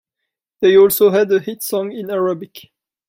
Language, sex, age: English, male, 19-29